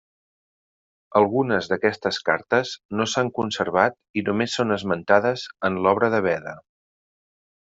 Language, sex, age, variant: Catalan, male, 30-39, Central